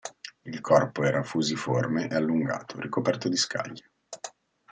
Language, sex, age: Italian, male, 40-49